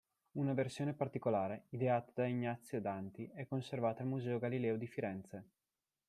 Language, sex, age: Italian, male, 30-39